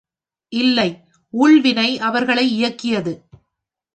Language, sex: Tamil, female